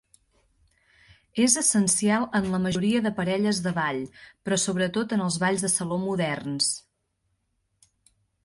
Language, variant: Catalan, Central